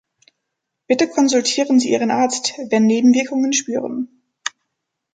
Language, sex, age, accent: German, female, 30-39, Deutschland Deutsch